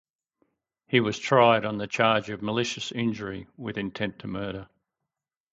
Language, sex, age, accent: English, male, 60-69, Australian English